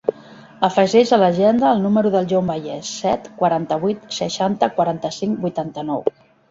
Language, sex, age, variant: Catalan, female, 50-59, Central